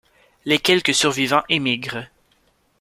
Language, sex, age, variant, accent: French, male, 19-29, Français d'Amérique du Nord, Français du Canada